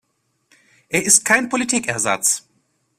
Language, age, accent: German, 19-29, Deutschland Deutsch